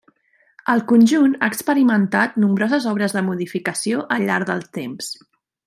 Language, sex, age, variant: Catalan, female, 30-39, Central